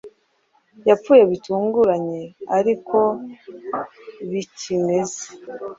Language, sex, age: Kinyarwanda, female, 30-39